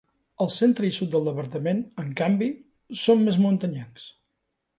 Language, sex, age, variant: Catalan, male, 50-59, Central